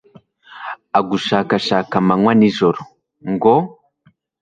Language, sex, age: Kinyarwanda, male, 19-29